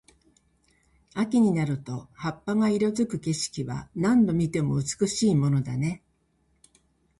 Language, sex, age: Japanese, female, 60-69